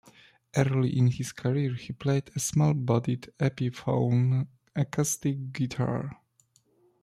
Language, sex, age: English, male, 19-29